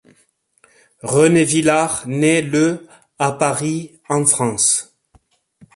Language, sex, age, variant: French, male, 40-49, Français de métropole